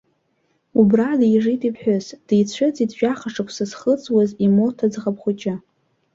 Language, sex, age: Abkhazian, female, under 19